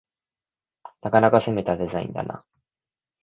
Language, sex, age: Japanese, male, 19-29